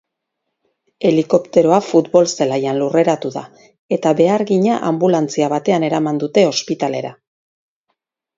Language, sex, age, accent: Basque, female, 40-49, Erdialdekoa edo Nafarra (Gipuzkoa, Nafarroa)